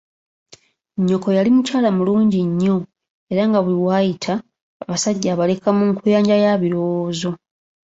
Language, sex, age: Ganda, female, 19-29